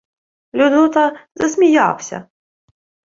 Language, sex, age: Ukrainian, female, 19-29